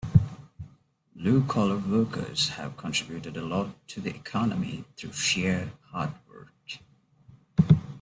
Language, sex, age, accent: English, male, 19-29, India and South Asia (India, Pakistan, Sri Lanka)